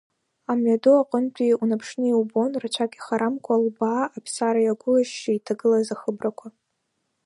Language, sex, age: Abkhazian, female, under 19